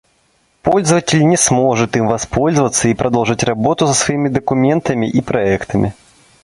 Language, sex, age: Russian, male, under 19